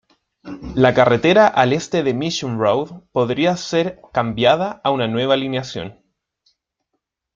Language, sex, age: Spanish, male, 19-29